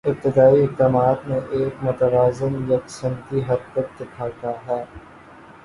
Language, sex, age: Urdu, male, 19-29